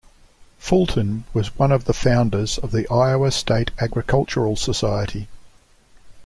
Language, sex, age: English, male, 60-69